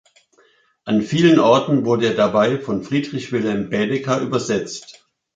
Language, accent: German, Deutschland Deutsch